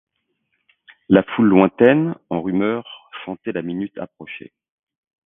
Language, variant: French, Français de métropole